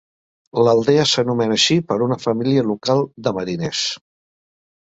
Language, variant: Catalan, Central